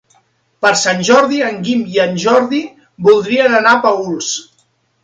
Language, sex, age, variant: Catalan, male, 40-49, Central